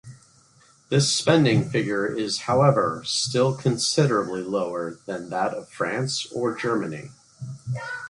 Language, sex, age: English, male, 50-59